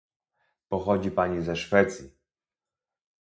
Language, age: Polish, 19-29